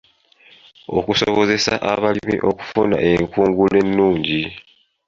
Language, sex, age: Ganda, male, 19-29